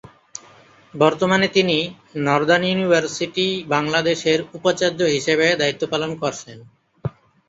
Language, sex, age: Bengali, male, 30-39